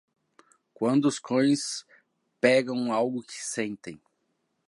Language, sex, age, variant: Portuguese, male, 19-29, Portuguese (Brasil)